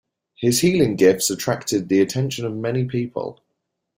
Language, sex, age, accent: English, male, 19-29, England English